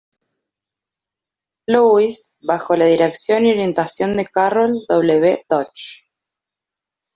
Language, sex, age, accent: Spanish, female, 19-29, Rioplatense: Argentina, Uruguay, este de Bolivia, Paraguay